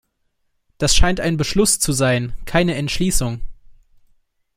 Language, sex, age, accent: German, male, 19-29, Deutschland Deutsch